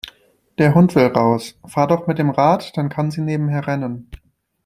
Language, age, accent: German, 19-29, Deutschland Deutsch